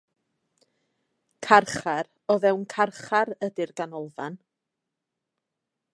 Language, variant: Welsh, North-Western Welsh